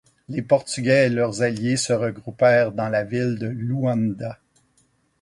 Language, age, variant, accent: French, 50-59, Français d'Amérique du Nord, Français du Canada